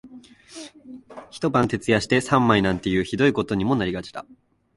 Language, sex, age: Japanese, male, 19-29